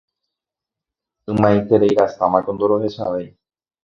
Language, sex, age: Guarani, male, 30-39